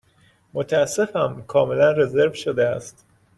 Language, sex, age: Persian, male, 30-39